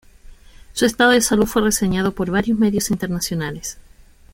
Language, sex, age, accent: Spanish, female, 19-29, Chileno: Chile, Cuyo